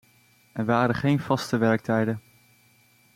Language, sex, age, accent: Dutch, male, 19-29, Nederlands Nederlands